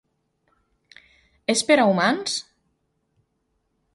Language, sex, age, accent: Catalan, female, 40-49, valencià